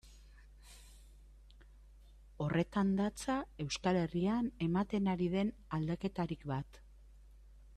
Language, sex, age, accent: Basque, female, 50-59, Mendebalekoa (Araba, Bizkaia, Gipuzkoako mendebaleko herri batzuk)